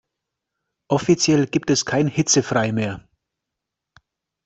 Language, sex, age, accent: German, male, 40-49, Deutschland Deutsch